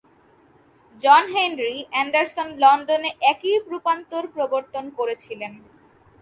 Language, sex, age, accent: Bengali, female, 19-29, শুদ্ধ বাংলা